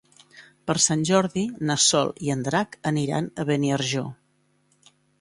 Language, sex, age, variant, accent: Catalan, female, 50-59, Central, central